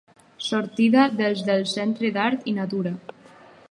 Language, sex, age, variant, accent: Catalan, female, under 19, Alacantí, valencià